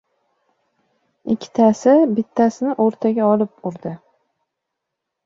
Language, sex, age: Uzbek, female, 30-39